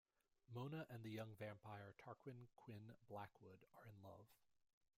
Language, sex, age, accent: English, male, 30-39, United States English